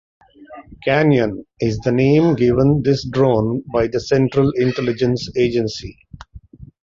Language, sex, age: English, male, 40-49